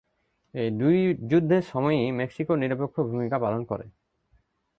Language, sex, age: Bengali, male, 19-29